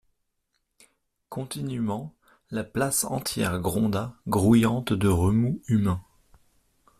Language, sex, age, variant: French, male, 30-39, Français de métropole